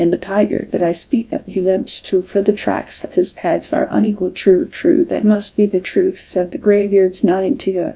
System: TTS, GlowTTS